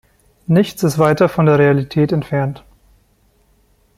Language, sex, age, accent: German, female, 19-29, Deutschland Deutsch